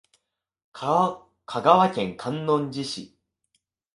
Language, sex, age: Japanese, male, 19-29